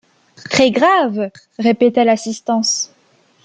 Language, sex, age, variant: French, female, under 19, Français de métropole